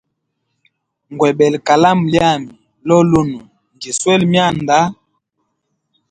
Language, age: Hemba, 30-39